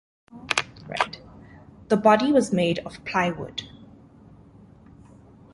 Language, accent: English, Southern African (South Africa, Zimbabwe, Namibia)